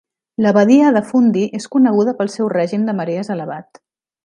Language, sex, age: Catalan, female, 50-59